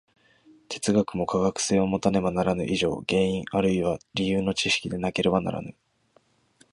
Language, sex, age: Japanese, male, 19-29